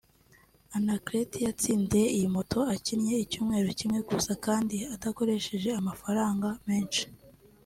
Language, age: Kinyarwanda, 19-29